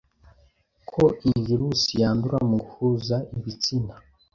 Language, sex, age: Kinyarwanda, male, under 19